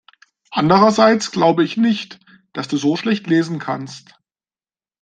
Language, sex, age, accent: German, male, 19-29, Deutschland Deutsch